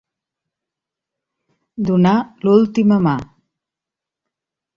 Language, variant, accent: Catalan, Central, Barceloní